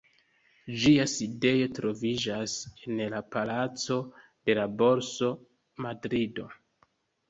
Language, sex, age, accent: Esperanto, male, 30-39, Internacia